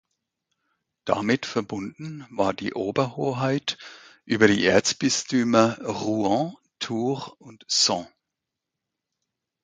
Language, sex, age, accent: German, male, 60-69, Deutschland Deutsch; Schweizerdeutsch